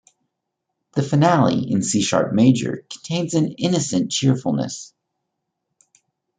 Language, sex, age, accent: English, male, 30-39, United States English